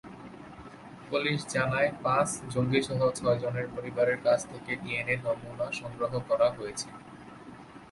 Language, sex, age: Bengali, male, 19-29